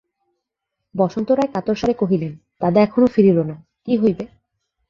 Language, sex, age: Bengali, female, 19-29